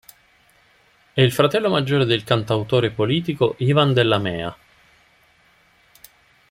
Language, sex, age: Italian, male, 50-59